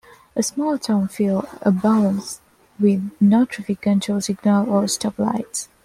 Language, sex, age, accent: English, female, 19-29, India and South Asia (India, Pakistan, Sri Lanka)